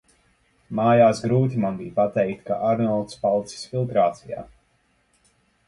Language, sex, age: Latvian, male, 19-29